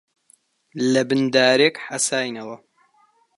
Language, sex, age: Central Kurdish, male, 19-29